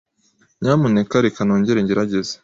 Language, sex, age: Kinyarwanda, male, 30-39